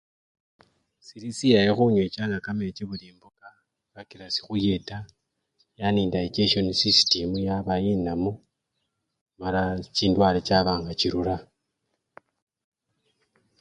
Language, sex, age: Luyia, male, 19-29